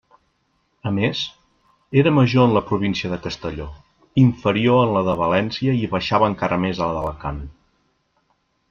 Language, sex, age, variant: Catalan, male, 40-49, Central